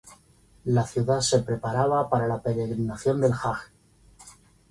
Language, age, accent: Spanish, 50-59, España: Centro-Sur peninsular (Madrid, Toledo, Castilla-La Mancha)